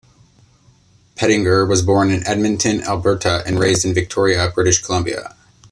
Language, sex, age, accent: English, male, 30-39, United States English